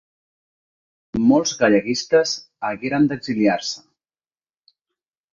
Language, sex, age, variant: Catalan, male, 30-39, Central